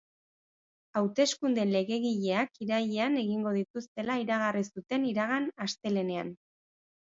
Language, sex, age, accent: Basque, female, 30-39, Batua